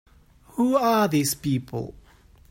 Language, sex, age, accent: English, male, 40-49, England English